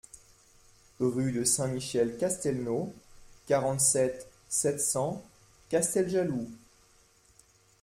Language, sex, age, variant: French, male, 19-29, Français de métropole